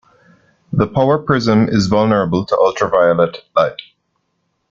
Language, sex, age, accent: English, male, 30-39, West Indies and Bermuda (Bahamas, Bermuda, Jamaica, Trinidad)